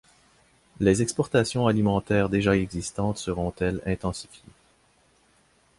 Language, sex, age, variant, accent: French, male, 30-39, Français d'Amérique du Nord, Français du Canada